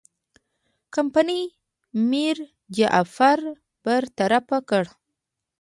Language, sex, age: Pashto, female, 19-29